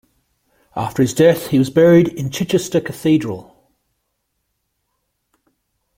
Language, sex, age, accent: English, male, 50-59, Australian English